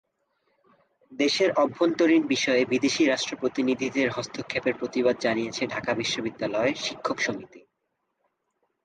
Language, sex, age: Bengali, male, 19-29